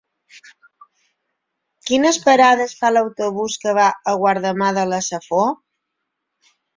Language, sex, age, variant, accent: Catalan, female, 40-49, Balear, mallorquí; Palma